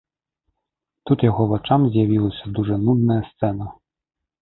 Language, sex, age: Belarusian, male, 30-39